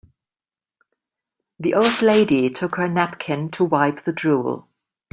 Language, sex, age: English, female, 40-49